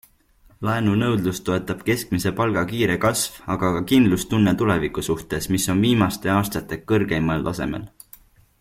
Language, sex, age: Estonian, male, 19-29